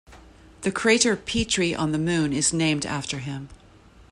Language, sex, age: English, female, 50-59